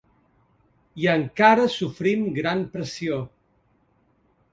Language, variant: Catalan, Central